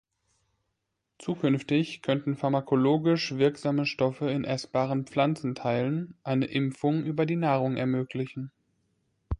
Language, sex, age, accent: German, male, 19-29, Deutschland Deutsch